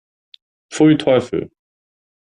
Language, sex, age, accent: German, male, 19-29, Deutschland Deutsch